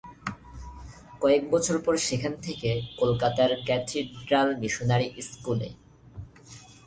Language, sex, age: Bengali, male, 19-29